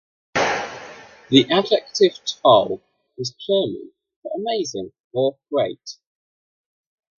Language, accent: English, England English